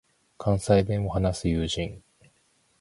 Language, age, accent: Japanese, 30-39, 標準語